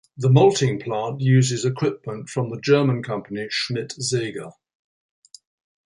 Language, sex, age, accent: English, male, 70-79, England English